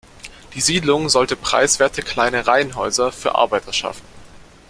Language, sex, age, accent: German, male, under 19, Deutschland Deutsch